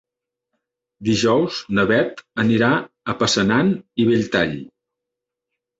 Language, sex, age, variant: Catalan, male, 50-59, Central